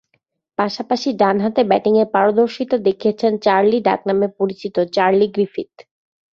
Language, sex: Bengali, female